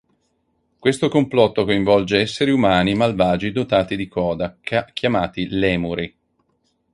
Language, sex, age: Italian, male, 50-59